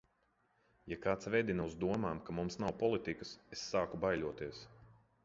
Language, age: Latvian, 30-39